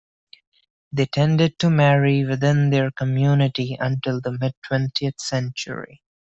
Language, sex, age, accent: English, male, 19-29, India and South Asia (India, Pakistan, Sri Lanka)